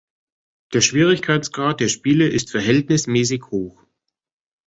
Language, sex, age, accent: German, male, 19-29, Deutschland Deutsch